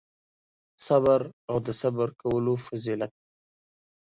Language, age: Pashto, 19-29